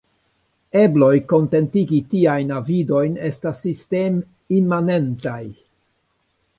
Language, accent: Esperanto, Internacia